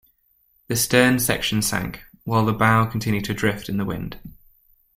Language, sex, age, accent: English, male, 19-29, England English